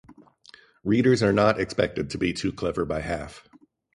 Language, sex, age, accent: English, male, 50-59, United States English